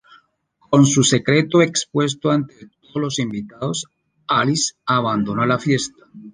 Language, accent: Spanish, Andino-Pacífico: Colombia, Perú, Ecuador, oeste de Bolivia y Venezuela andina